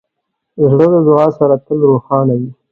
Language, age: Pashto, 40-49